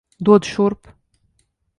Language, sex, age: Latvian, female, 30-39